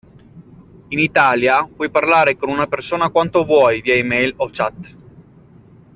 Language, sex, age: Italian, male, 30-39